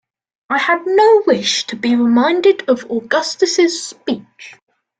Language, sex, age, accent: English, male, under 19, England English